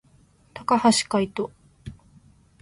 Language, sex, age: Japanese, female, 19-29